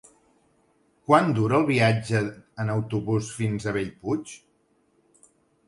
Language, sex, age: Catalan, male, 40-49